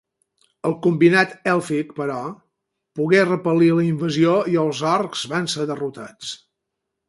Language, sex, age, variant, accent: Catalan, male, 50-59, Balear, menorquí